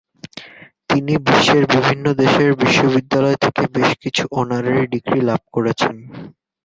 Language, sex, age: Bengali, male, 19-29